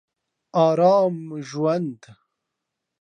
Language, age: Pashto, 19-29